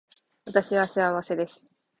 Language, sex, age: Japanese, female, 19-29